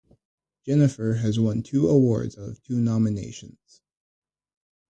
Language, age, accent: English, under 19, United States English